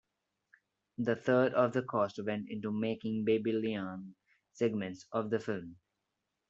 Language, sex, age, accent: English, male, 19-29, India and South Asia (India, Pakistan, Sri Lanka)